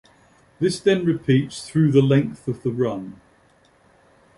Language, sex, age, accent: English, male, 50-59, England English